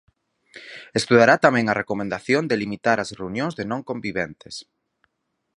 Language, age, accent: Galician, 30-39, Normativo (estándar)